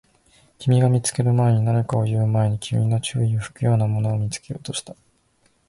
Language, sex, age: Japanese, male, under 19